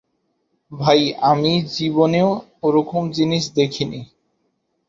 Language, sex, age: Bengali, male, 19-29